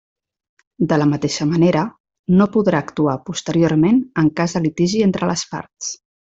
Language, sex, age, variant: Catalan, female, 40-49, Central